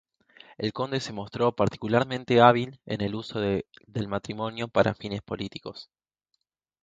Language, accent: Spanish, Rioplatense: Argentina, Uruguay, este de Bolivia, Paraguay